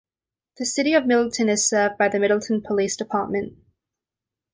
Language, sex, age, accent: English, female, 19-29, Australian English